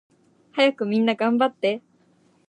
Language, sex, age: Japanese, female, 19-29